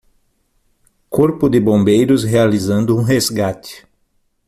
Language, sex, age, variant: Portuguese, male, 40-49, Portuguese (Brasil)